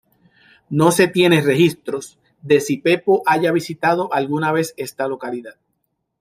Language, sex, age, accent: Spanish, male, 40-49, Caribe: Cuba, Venezuela, Puerto Rico, República Dominicana, Panamá, Colombia caribeña, México caribeño, Costa del golfo de México